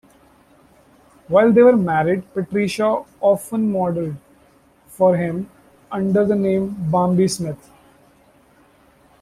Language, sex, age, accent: English, male, 19-29, India and South Asia (India, Pakistan, Sri Lanka)